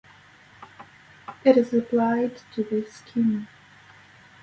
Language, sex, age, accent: English, female, 30-39, United States English